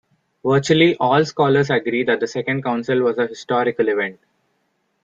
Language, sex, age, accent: English, male, 19-29, India and South Asia (India, Pakistan, Sri Lanka)